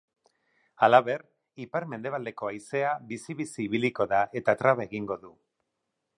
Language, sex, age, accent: Basque, male, 50-59, Erdialdekoa edo Nafarra (Gipuzkoa, Nafarroa)